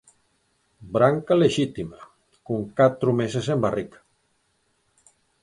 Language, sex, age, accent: Galician, male, 50-59, Oriental (común en zona oriental)